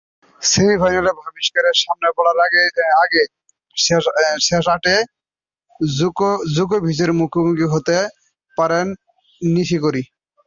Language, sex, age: Bengali, male, 19-29